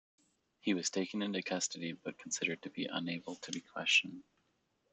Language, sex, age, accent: English, male, 30-39, United States English